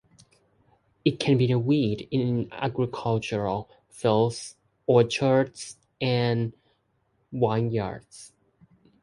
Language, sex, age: English, male, 19-29